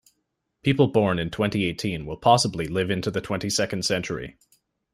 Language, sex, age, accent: English, male, 19-29, Canadian English